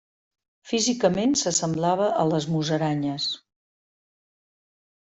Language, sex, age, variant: Catalan, female, 50-59, Central